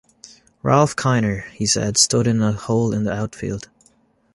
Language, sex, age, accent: English, male, 19-29, Irish English